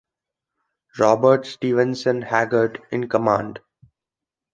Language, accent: English, India and South Asia (India, Pakistan, Sri Lanka)